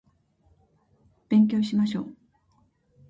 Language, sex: Japanese, female